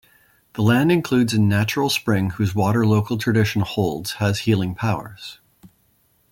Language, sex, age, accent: English, male, 50-59, Canadian English